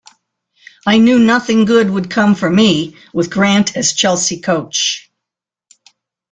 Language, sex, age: English, female, 80-89